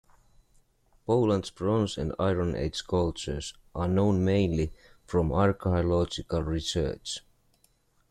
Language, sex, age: English, male, 30-39